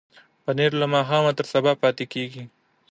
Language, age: Pashto, 19-29